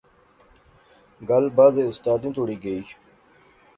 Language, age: Pahari-Potwari, 30-39